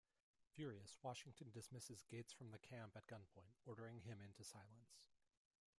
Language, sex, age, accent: English, male, 30-39, United States English